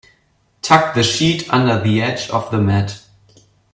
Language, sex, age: English, male, 19-29